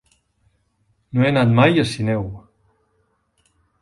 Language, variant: Catalan, Central